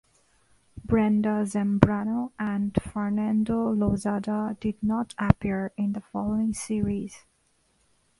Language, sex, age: English, female, 19-29